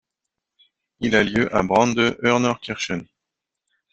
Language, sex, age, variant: French, male, 40-49, Français de métropole